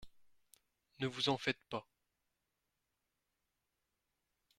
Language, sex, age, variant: French, male, 19-29, Français de métropole